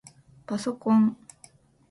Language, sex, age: Japanese, female, 40-49